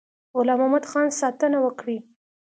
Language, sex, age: Pashto, female, 19-29